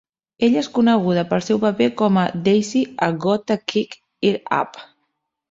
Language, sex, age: Catalan, female, 40-49